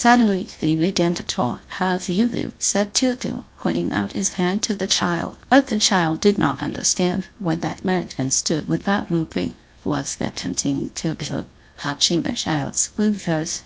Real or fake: fake